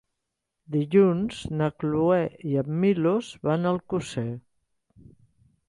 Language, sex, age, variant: Catalan, female, 60-69, Central